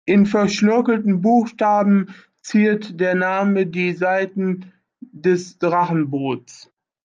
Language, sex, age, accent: German, male, 40-49, Deutschland Deutsch